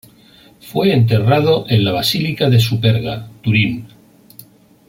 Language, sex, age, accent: Spanish, male, 50-59, España: Norte peninsular (Asturias, Castilla y León, Cantabria, País Vasco, Navarra, Aragón, La Rioja, Guadalajara, Cuenca)